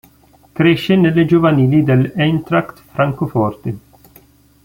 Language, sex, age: Italian, male, 19-29